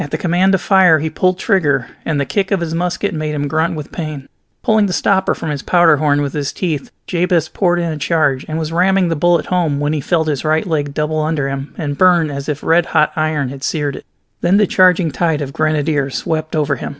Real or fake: real